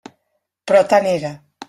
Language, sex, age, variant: Catalan, female, 50-59, Central